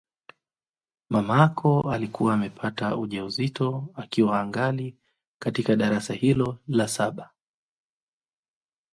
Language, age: Swahili, 30-39